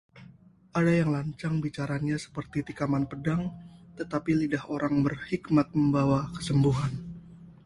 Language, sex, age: Indonesian, male, 19-29